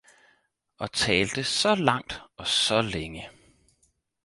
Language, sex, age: Danish, male, 19-29